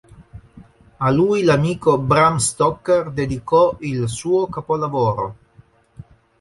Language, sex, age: Italian, male, 50-59